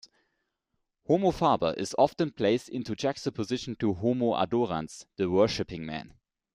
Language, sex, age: English, male, 19-29